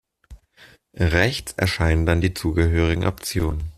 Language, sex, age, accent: German, male, 19-29, Deutschland Deutsch